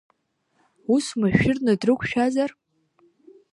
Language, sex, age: Abkhazian, female, under 19